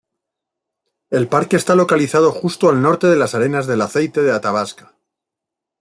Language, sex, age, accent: Spanish, male, 40-49, España: Centro-Sur peninsular (Madrid, Toledo, Castilla-La Mancha)